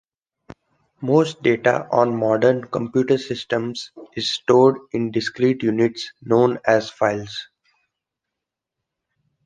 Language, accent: English, India and South Asia (India, Pakistan, Sri Lanka)